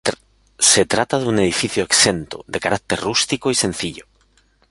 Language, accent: Spanish, España: Centro-Sur peninsular (Madrid, Toledo, Castilla-La Mancha)